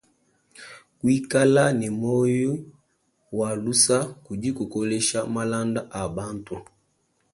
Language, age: Luba-Lulua, 19-29